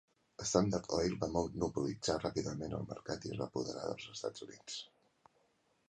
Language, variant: Catalan, Central